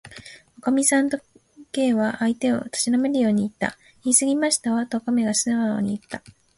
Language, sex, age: Japanese, female, 19-29